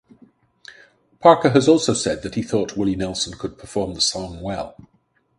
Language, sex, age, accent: English, male, 60-69, England English